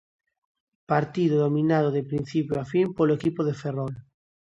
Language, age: Galician, under 19